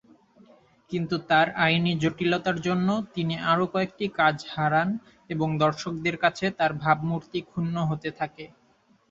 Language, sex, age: Bengali, male, 19-29